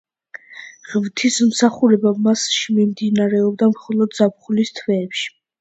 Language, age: Georgian, under 19